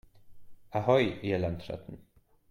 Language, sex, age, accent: German, male, 19-29, Österreichisches Deutsch